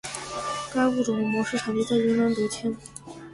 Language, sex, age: Chinese, female, 19-29